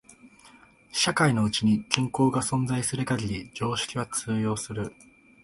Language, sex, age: Japanese, male, 19-29